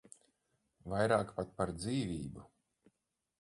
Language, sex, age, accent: Latvian, male, 30-39, Riga